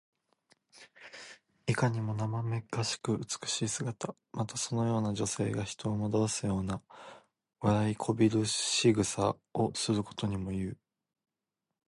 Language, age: Japanese, 19-29